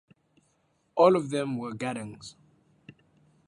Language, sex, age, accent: English, male, 19-29, Southern African (South Africa, Zimbabwe, Namibia)